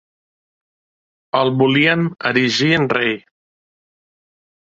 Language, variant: Catalan, Central